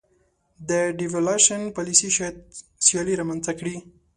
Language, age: Pashto, 19-29